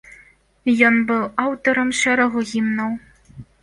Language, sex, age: Belarusian, female, 19-29